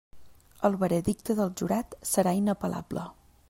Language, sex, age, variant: Catalan, female, 30-39, Central